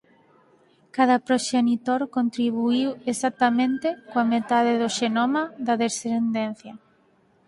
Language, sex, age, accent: Galician, female, 19-29, Normativo (estándar)